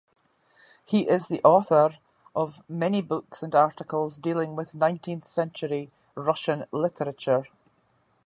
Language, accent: English, Scottish English